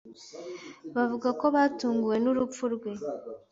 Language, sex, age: Kinyarwanda, female, 19-29